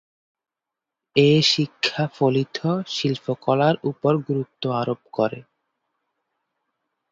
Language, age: Bengali, 19-29